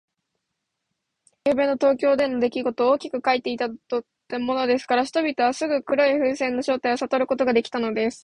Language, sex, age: Japanese, female, 19-29